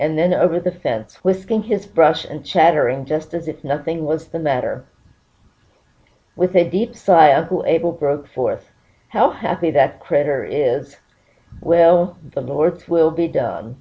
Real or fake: real